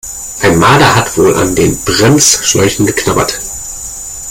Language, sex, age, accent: German, male, 40-49, Deutschland Deutsch